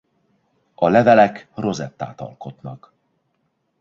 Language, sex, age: Hungarian, male, 40-49